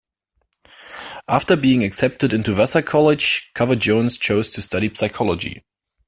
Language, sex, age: English, male, 19-29